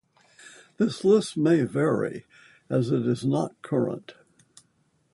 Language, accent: English, United States English